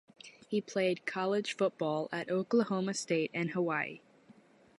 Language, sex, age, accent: English, female, under 19, United States English